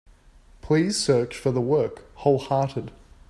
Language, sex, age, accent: English, male, 19-29, Australian English